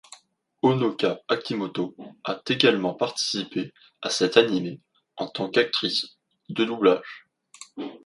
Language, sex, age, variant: French, male, 19-29, Français de métropole